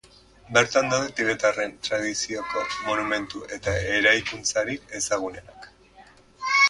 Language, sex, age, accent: Basque, male, 40-49, Mendebalekoa (Araba, Bizkaia, Gipuzkoako mendebaleko herri batzuk)